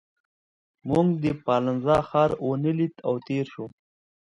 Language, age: Pashto, 30-39